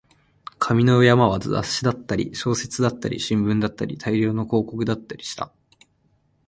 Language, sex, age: Japanese, male, 19-29